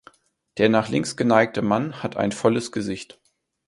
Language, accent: German, Deutschland Deutsch